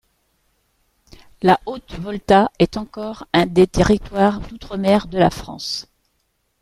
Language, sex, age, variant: French, female, 40-49, Français de métropole